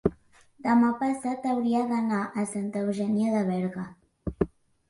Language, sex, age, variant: Catalan, male, 40-49, Central